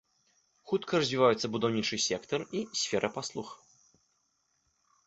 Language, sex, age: Belarusian, male, 19-29